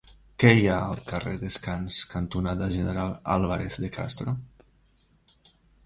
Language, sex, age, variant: Catalan, male, 50-59, Central